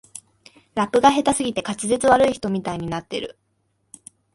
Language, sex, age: Japanese, female, 19-29